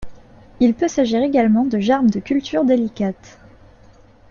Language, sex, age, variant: French, female, 19-29, Français de métropole